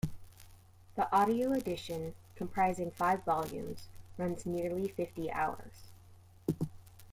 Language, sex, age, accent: English, female, 30-39, United States English